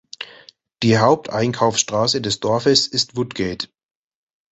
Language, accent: German, Deutschland Deutsch